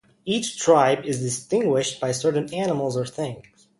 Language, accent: English, United States English